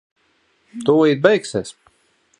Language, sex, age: Latvian, male, 30-39